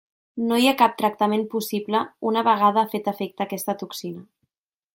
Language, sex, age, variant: Catalan, female, 19-29, Central